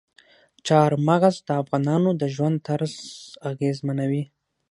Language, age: Pashto, under 19